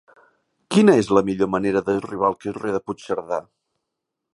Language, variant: Catalan, Central